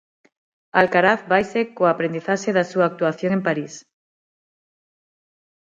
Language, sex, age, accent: Galician, female, 30-39, Normativo (estándar); Neofalante